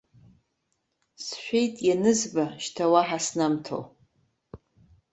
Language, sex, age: Abkhazian, female, 50-59